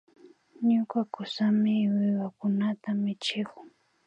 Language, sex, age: Imbabura Highland Quichua, female, under 19